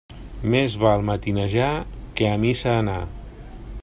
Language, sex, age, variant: Catalan, male, 50-59, Central